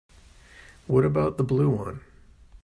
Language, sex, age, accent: English, male, 40-49, United States English